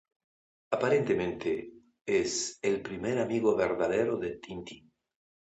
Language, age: Spanish, 60-69